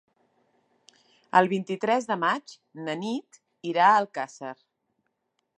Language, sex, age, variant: Catalan, female, 40-49, Central